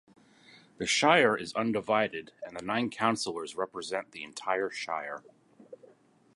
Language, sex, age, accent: English, male, 50-59, United States English